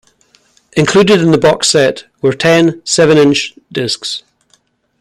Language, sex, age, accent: English, male, 60-69, Scottish English